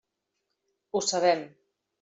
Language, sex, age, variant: Catalan, female, 50-59, Central